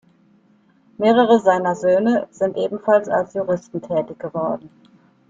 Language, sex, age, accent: German, female, 50-59, Deutschland Deutsch